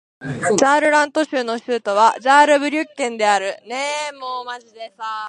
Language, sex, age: Japanese, female, under 19